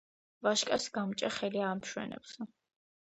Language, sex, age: Georgian, female, under 19